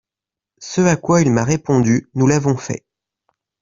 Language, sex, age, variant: French, male, 30-39, Français de métropole